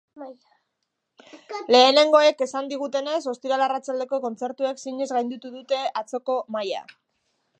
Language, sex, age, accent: Basque, female, 40-49, Mendebalekoa (Araba, Bizkaia, Gipuzkoako mendebaleko herri batzuk)